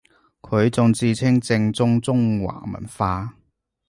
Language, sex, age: Cantonese, male, 30-39